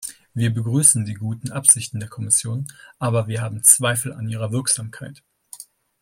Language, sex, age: German, male, 30-39